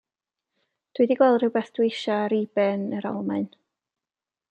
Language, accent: Welsh, Y Deyrnas Unedig Cymraeg